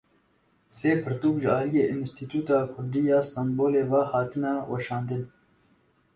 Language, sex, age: Kurdish, male, 19-29